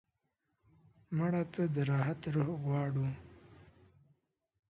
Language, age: Pashto, 19-29